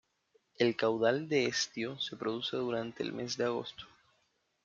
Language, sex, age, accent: Spanish, male, 19-29, Caribe: Cuba, Venezuela, Puerto Rico, República Dominicana, Panamá, Colombia caribeña, México caribeño, Costa del golfo de México